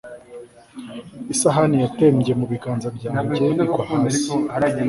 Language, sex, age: Kinyarwanda, male, 19-29